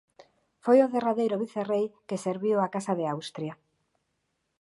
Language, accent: Galician, Normativo (estándar)